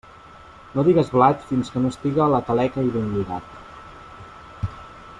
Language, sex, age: Catalan, male, 19-29